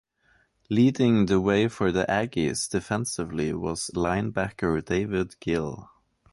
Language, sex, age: English, male, 30-39